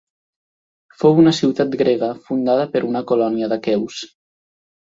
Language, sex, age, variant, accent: Catalan, male, under 19, Nord-Occidental, Tortosí